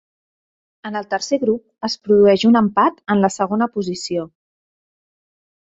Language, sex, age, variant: Catalan, female, 40-49, Central